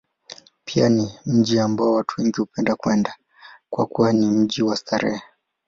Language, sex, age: Swahili, male, 19-29